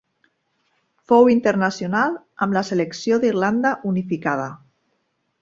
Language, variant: Catalan, Central